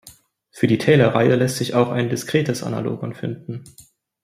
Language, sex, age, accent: German, male, 19-29, Deutschland Deutsch